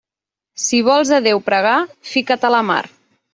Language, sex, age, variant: Catalan, female, 19-29, Central